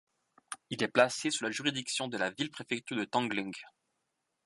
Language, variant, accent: French, Français d'Europe, Français de Suisse